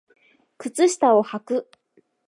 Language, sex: Japanese, female